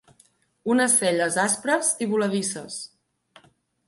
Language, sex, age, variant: Catalan, female, 19-29, Central